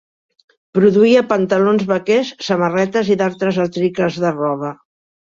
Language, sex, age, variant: Catalan, female, 60-69, Central